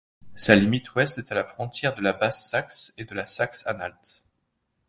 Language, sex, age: French, male, 30-39